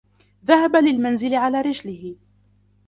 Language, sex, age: Arabic, female, under 19